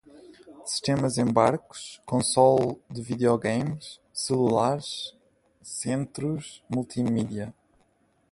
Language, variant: Portuguese, Portuguese (Portugal)